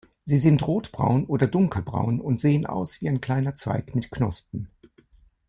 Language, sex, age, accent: German, male, 70-79, Deutschland Deutsch